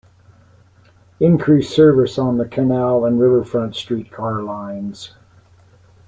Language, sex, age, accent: English, male, 60-69, Canadian English